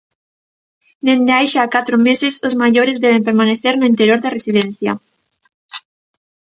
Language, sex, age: Galician, female, 19-29